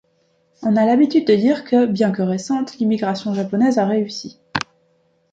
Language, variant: French, Français de métropole